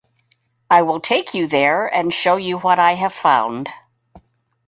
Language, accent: English, United States English